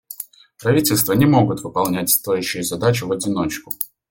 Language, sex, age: Russian, male, under 19